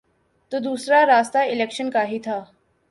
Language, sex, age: Urdu, female, 19-29